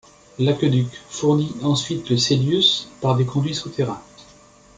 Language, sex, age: French, male, 50-59